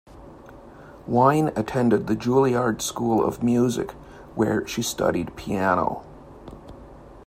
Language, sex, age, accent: English, male, 40-49, Canadian English